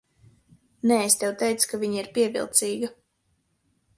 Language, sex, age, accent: Latvian, female, 19-29, Vidus dialekts